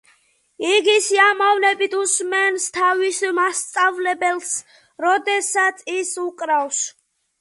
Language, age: Georgian, under 19